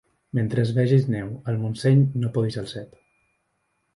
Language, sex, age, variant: Catalan, male, under 19, Balear